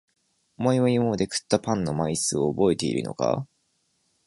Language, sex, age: Japanese, male, 19-29